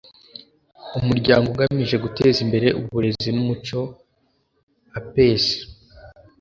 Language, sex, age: Kinyarwanda, male, under 19